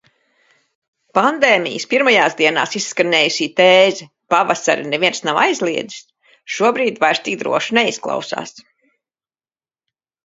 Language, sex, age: Latvian, female, 60-69